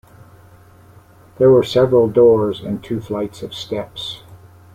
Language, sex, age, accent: English, male, 60-69, Canadian English